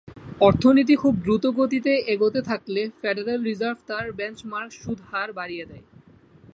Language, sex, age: Bengali, male, under 19